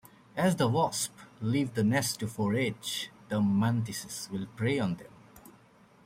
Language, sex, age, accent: English, male, 19-29, United States English